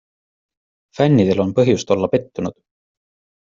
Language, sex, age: Estonian, male, 30-39